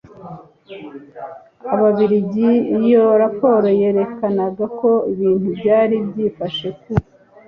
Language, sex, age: Kinyarwanda, female, 30-39